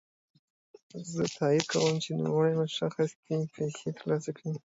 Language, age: Pashto, 19-29